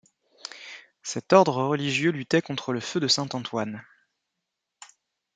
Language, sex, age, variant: French, male, 30-39, Français de métropole